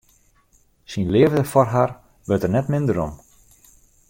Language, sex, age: Western Frisian, male, 50-59